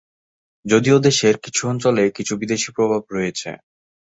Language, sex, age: Bengali, male, 19-29